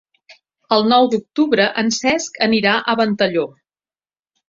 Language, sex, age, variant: Catalan, female, 50-59, Central